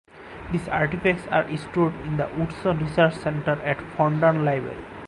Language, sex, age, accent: English, male, 19-29, India and South Asia (India, Pakistan, Sri Lanka)